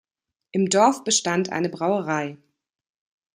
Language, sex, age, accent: German, female, 30-39, Deutschland Deutsch